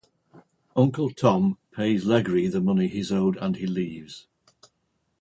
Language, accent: English, England English